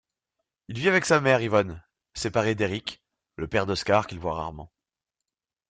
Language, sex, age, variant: French, male, 19-29, Français de métropole